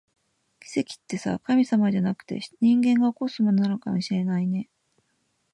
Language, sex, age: Japanese, female, 40-49